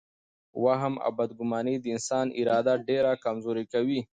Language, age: Pashto, 40-49